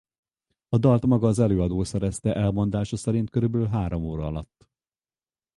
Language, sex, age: Hungarian, male, 50-59